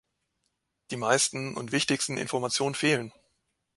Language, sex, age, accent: German, male, 19-29, Deutschland Deutsch